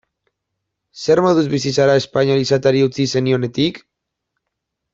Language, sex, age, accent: Basque, male, 19-29, Mendebalekoa (Araba, Bizkaia, Gipuzkoako mendebaleko herri batzuk)